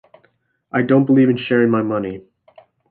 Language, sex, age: English, male, 19-29